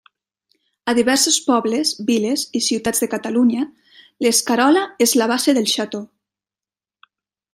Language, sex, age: Catalan, female, 30-39